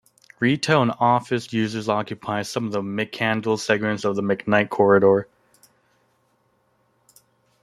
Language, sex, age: English, male, under 19